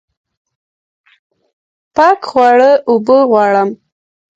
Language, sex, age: Pashto, female, 30-39